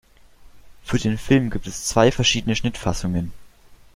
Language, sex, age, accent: German, male, under 19, Deutschland Deutsch